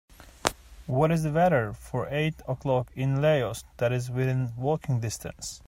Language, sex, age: English, male, 30-39